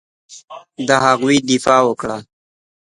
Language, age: Pashto, 19-29